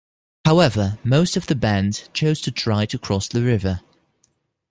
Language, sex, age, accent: English, male, 19-29, United States English